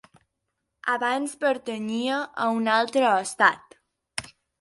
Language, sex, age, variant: Catalan, female, under 19, Central